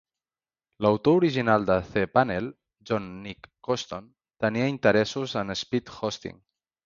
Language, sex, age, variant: Catalan, male, 19-29, Central